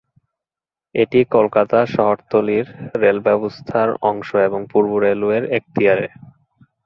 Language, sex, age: Bengali, male, 19-29